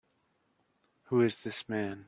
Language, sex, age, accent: English, male, 30-39, United States English